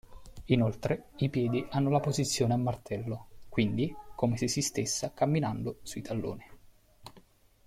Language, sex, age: Italian, male, 19-29